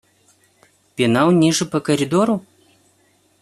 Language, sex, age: Russian, male, 19-29